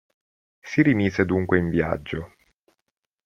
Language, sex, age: Italian, male, 30-39